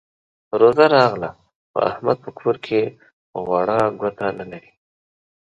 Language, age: Pashto, 30-39